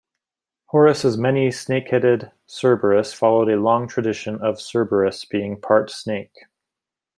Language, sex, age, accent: English, male, 30-39, United States English